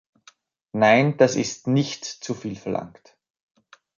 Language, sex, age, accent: German, male, 30-39, Österreichisches Deutsch